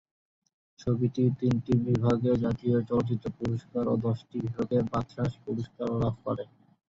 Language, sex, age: Bengali, male, 19-29